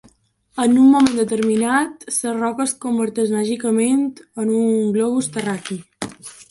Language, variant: Catalan, Balear